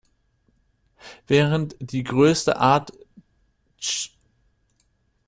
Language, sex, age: German, male, 19-29